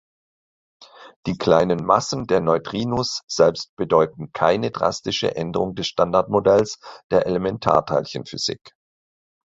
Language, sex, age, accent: German, male, 50-59, Deutschland Deutsch